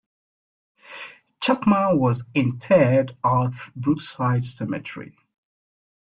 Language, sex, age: English, male, 30-39